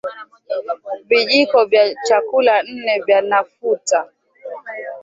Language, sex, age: Swahili, female, 19-29